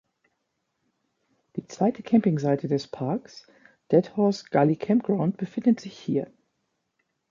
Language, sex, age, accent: German, female, 50-59, Deutschland Deutsch